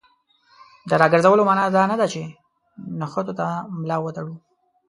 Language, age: Pashto, 19-29